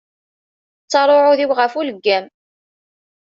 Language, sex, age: Kabyle, female, 19-29